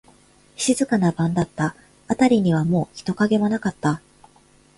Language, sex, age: Japanese, female, 19-29